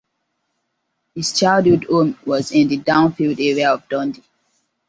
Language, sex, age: English, female, 19-29